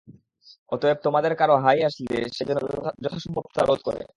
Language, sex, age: Bengali, male, 19-29